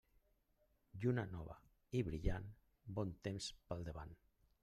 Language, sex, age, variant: Catalan, male, 50-59, Central